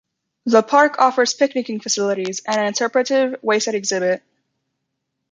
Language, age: English, 19-29